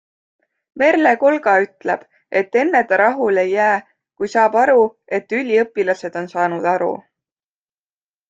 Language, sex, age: Estonian, female, 19-29